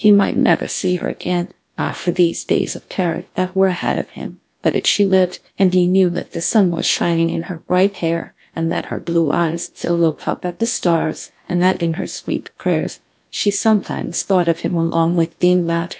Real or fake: fake